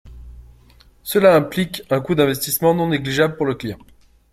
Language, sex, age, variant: French, male, 30-39, Français de métropole